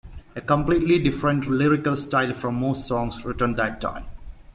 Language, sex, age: English, male, 19-29